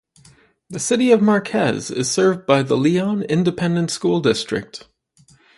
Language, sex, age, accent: English, male, 30-39, Canadian English